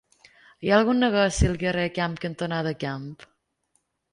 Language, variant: Catalan, Balear